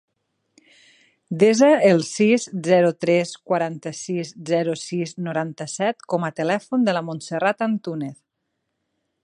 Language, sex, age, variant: Catalan, female, 30-39, Nord-Occidental